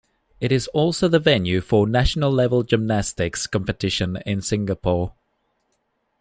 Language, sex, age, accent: English, male, 30-39, Southern African (South Africa, Zimbabwe, Namibia)